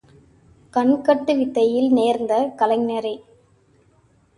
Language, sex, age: Tamil, female, 19-29